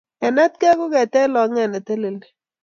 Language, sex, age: Kalenjin, female, 40-49